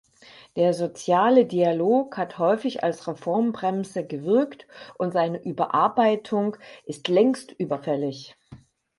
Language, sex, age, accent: German, female, 50-59, Deutschland Deutsch